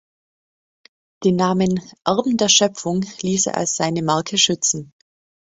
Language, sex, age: German, female, 30-39